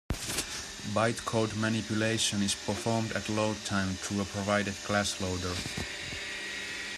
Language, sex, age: English, male, 40-49